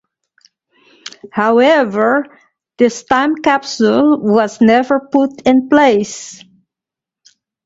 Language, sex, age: English, female, 40-49